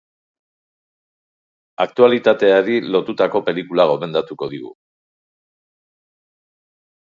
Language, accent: Basque, Erdialdekoa edo Nafarra (Gipuzkoa, Nafarroa)